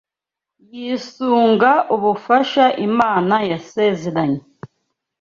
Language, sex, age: Kinyarwanda, female, 19-29